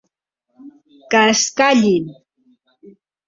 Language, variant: Catalan, Central